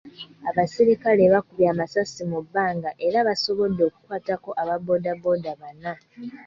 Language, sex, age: Ganda, female, 19-29